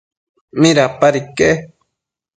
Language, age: Matsés, under 19